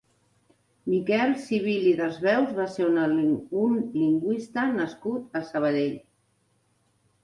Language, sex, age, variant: Catalan, female, 60-69, Central